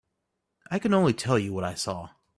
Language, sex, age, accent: English, male, 30-39, United States English